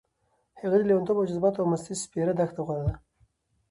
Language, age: Pashto, 19-29